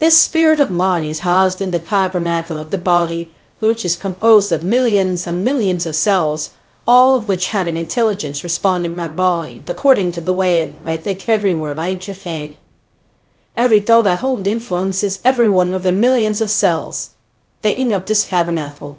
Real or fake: fake